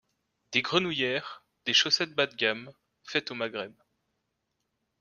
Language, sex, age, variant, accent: French, male, 19-29, Français d'Europe, Français de Suisse